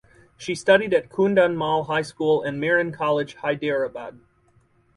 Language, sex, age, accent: English, male, 30-39, United States English